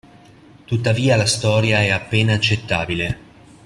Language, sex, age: Italian, male, 40-49